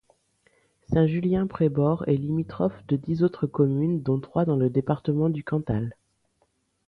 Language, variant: French, Français de métropole